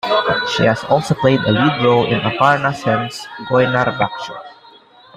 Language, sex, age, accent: English, male, 19-29, Filipino